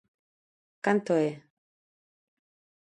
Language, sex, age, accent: Galician, female, 40-49, Normativo (estándar)